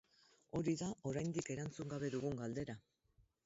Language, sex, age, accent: Basque, female, 60-69, Mendebalekoa (Araba, Bizkaia, Gipuzkoako mendebaleko herri batzuk)